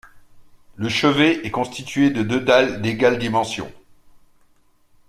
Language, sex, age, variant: French, male, 40-49, Français de métropole